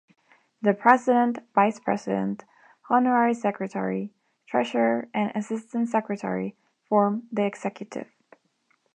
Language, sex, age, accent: English, female, 19-29, United States English